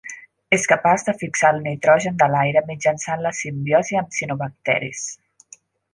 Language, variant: Catalan, Central